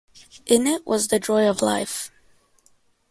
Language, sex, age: English, male, under 19